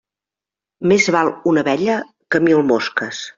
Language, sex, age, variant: Catalan, female, 50-59, Central